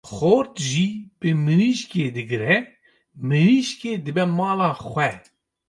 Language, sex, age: Kurdish, male, 30-39